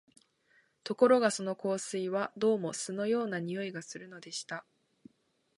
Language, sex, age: Japanese, female, under 19